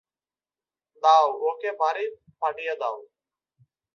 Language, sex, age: Bengali, male, 19-29